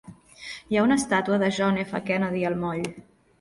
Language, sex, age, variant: Catalan, female, 19-29, Central